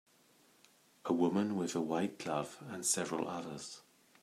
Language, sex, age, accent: English, male, 30-39, England English